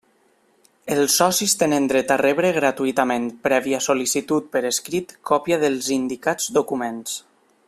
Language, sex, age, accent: Catalan, male, 19-29, valencià